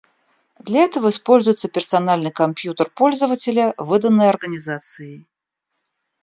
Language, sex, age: Russian, female, 50-59